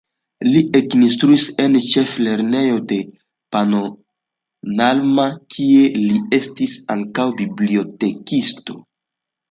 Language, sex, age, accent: Esperanto, male, 19-29, Internacia